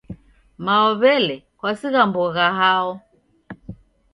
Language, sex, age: Taita, female, 60-69